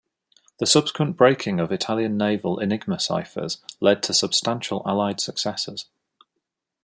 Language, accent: English, England English